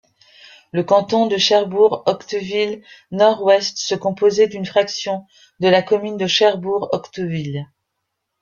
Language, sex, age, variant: French, female, 50-59, Français de métropole